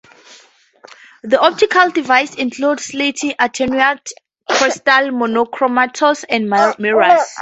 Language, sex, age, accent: English, female, 19-29, Southern African (South Africa, Zimbabwe, Namibia)